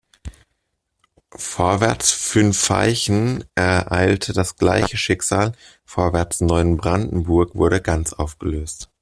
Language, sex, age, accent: German, male, 19-29, Deutschland Deutsch